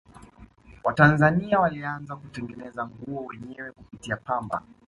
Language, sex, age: Swahili, male, 19-29